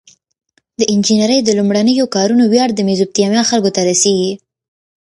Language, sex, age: Pashto, female, 19-29